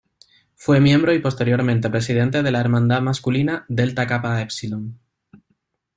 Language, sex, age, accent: Spanish, male, 30-39, España: Sur peninsular (Andalucia, Extremadura, Murcia)